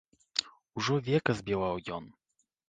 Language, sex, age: Belarusian, male, 19-29